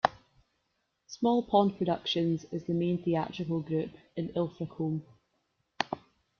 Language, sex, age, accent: English, female, 19-29, Scottish English